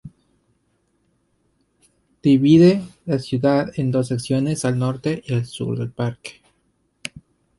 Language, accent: Spanish, Andino-Pacífico: Colombia, Perú, Ecuador, oeste de Bolivia y Venezuela andina